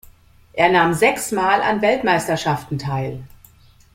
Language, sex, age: German, female, 50-59